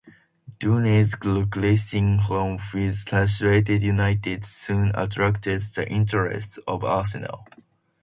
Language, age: English, under 19